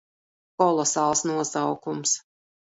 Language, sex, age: Latvian, female, 50-59